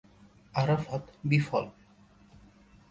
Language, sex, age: Bengali, male, 19-29